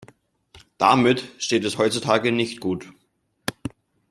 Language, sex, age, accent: German, male, 19-29, Österreichisches Deutsch